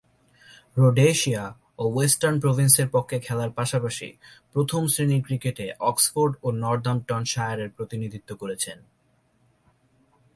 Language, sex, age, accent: Bengali, male, 19-29, Native